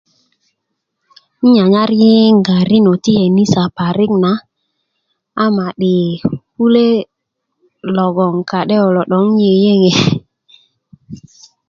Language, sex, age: Kuku, female, 19-29